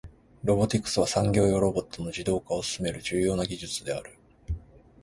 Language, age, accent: Japanese, 30-39, 関西